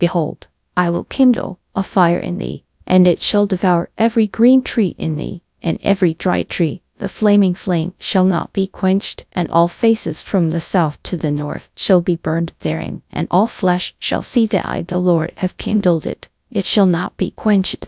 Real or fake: fake